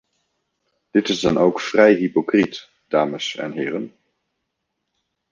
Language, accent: Dutch, Nederlands Nederlands